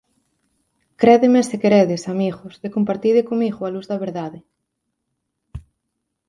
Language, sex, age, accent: Galician, female, 30-39, Atlántico (seseo e gheada)